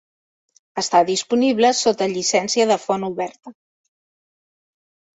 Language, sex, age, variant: Catalan, female, 50-59, Central